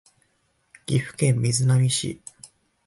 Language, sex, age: Japanese, male, 19-29